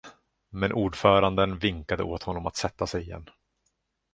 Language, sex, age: Swedish, male, 30-39